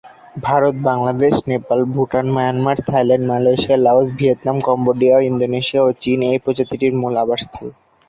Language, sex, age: Bengali, male, under 19